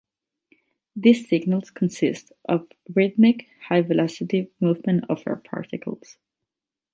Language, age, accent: English, 19-29, United States English; England English; Irish English